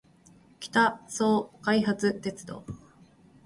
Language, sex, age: Japanese, female, 30-39